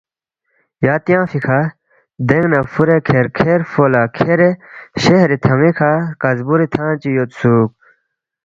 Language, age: Balti, 19-29